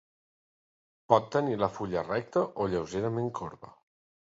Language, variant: Catalan, Central